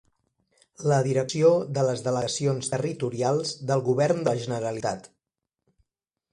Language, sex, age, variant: Catalan, male, 30-39, Central